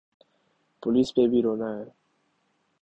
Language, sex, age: Urdu, male, 19-29